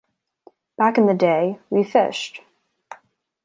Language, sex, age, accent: English, female, 19-29, United States English